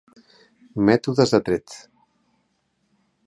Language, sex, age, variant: Catalan, male, 40-49, Central